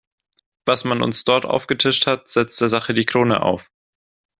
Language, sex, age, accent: German, male, 19-29, Deutschland Deutsch